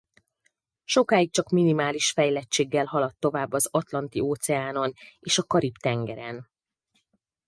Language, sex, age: Hungarian, female, 40-49